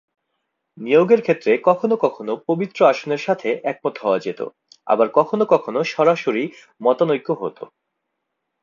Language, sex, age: Bengali, male, 19-29